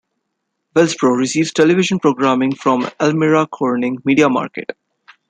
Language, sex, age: English, male, 19-29